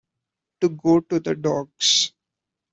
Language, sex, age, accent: English, male, under 19, India and South Asia (India, Pakistan, Sri Lanka)